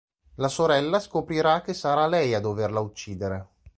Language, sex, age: Italian, male, 30-39